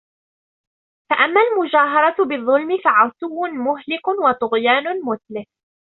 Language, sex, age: Arabic, female, 19-29